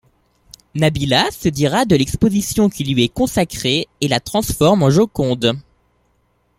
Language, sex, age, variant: French, male, under 19, Français de métropole